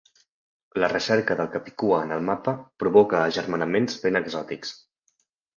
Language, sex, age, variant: Catalan, male, 19-29, Central